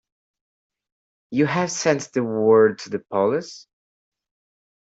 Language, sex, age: English, male, under 19